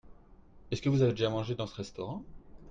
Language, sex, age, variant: French, male, 30-39, Français de métropole